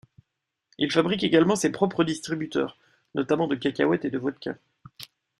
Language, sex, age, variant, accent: French, male, 19-29, Français d'Europe, Français de Belgique